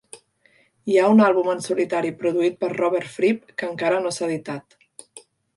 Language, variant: Catalan, Central